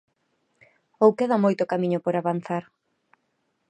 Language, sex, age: Galician, female, 30-39